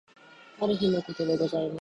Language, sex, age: Japanese, female, under 19